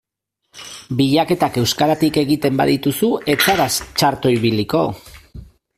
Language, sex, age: Basque, male, 40-49